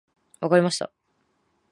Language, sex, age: Japanese, female, 19-29